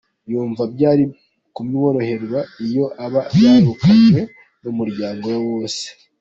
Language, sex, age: Kinyarwanda, male, 19-29